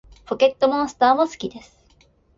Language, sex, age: Japanese, female, 19-29